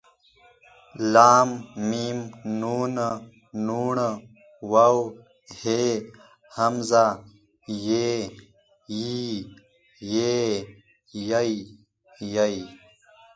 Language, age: Pashto, 19-29